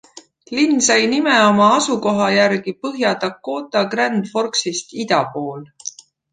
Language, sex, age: Estonian, female, 40-49